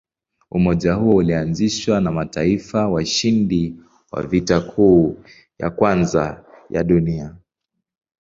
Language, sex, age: Swahili, male, 19-29